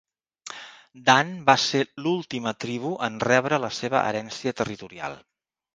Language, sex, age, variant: Catalan, male, 50-59, Central